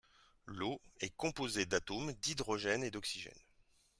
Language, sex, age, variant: French, male, 40-49, Français de métropole